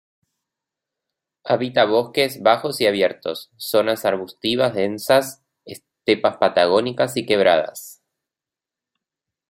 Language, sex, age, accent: Spanish, male, 30-39, Rioplatense: Argentina, Uruguay, este de Bolivia, Paraguay